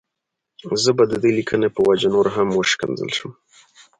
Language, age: Pashto, 19-29